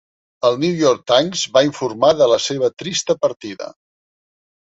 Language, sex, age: Catalan, male, 50-59